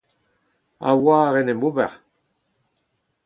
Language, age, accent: Breton, 70-79, Leoneg